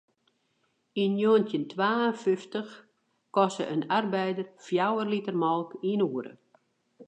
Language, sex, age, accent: Western Frisian, female, 60-69, Wâldfrysk